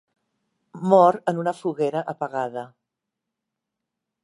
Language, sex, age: Catalan, female, 60-69